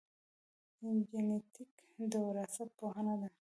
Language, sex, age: Pashto, female, 19-29